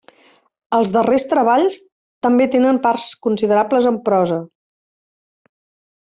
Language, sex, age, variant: Catalan, female, 50-59, Central